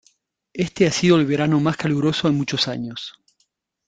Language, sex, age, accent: Spanish, male, 50-59, Rioplatense: Argentina, Uruguay, este de Bolivia, Paraguay